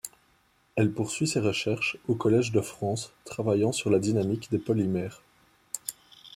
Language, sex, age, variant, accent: French, male, 19-29, Français d'Europe, Français de Belgique